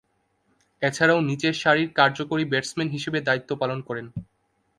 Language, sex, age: Bengali, male, 19-29